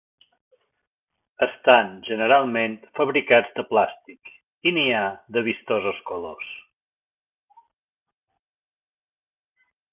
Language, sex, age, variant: Catalan, male, 50-59, Balear